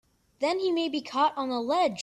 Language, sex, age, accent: English, male, under 19, United States English